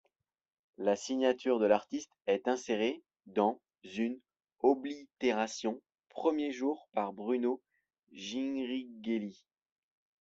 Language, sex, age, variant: French, male, 19-29, Français de métropole